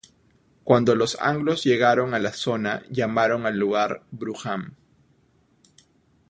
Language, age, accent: Spanish, 30-39, Andino-Pacífico: Colombia, Perú, Ecuador, oeste de Bolivia y Venezuela andina; Peru